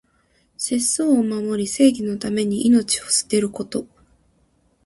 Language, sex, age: Japanese, female, 19-29